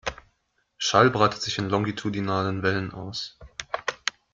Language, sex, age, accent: German, male, 19-29, Deutschland Deutsch